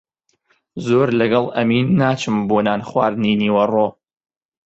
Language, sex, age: Central Kurdish, male, 19-29